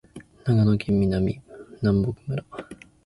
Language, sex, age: Japanese, male, 19-29